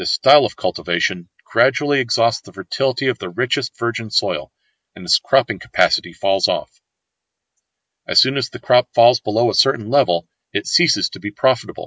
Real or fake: real